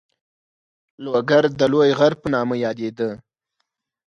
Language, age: Pashto, 19-29